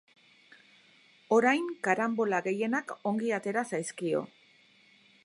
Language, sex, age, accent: Basque, female, 50-59, Erdialdekoa edo Nafarra (Gipuzkoa, Nafarroa)